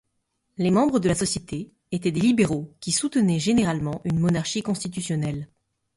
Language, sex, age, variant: French, female, 30-39, Français de métropole